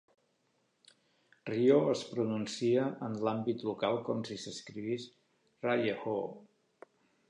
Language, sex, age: Catalan, male, 50-59